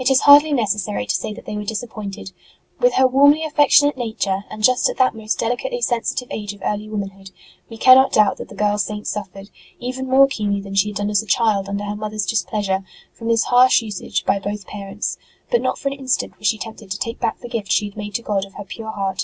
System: none